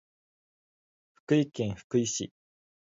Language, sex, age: Japanese, male, 19-29